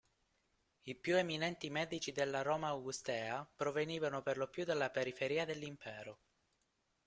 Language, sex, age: Italian, male, 19-29